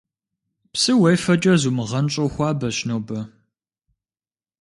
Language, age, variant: Kabardian, 19-29, Адыгэбзэ (Къэбэрдей, Кирил, псоми зэдай)